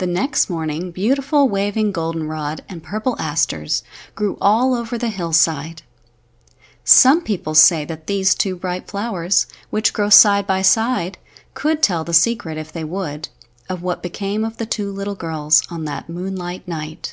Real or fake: real